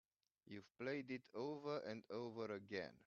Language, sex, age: English, male, 50-59